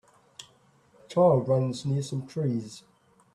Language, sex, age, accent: English, male, 60-69, Australian English